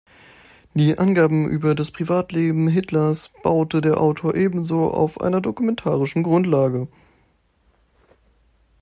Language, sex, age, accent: German, male, 19-29, Deutschland Deutsch